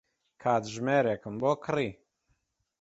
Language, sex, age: Central Kurdish, male, 30-39